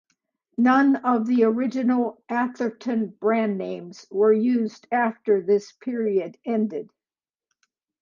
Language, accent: English, United States English